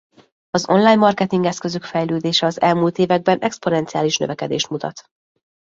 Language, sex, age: Hungarian, female, 30-39